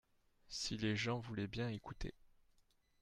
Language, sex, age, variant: French, male, 19-29, Français de métropole